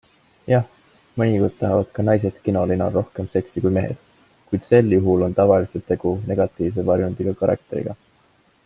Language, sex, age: Estonian, male, 19-29